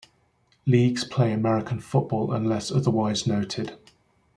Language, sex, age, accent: English, male, 40-49, England English